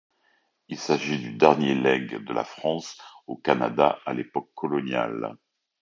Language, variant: French, Français de métropole